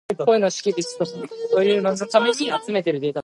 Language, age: Japanese, 19-29